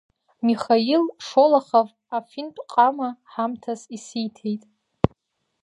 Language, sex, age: Abkhazian, female, 19-29